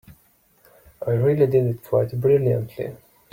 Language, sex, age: English, male, 30-39